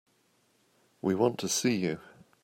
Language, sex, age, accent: English, male, 50-59, England English